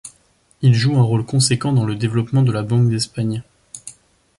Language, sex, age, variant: French, male, 19-29, Français de métropole